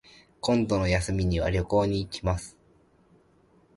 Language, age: Japanese, 19-29